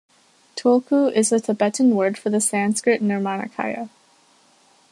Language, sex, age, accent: English, female, under 19, United States English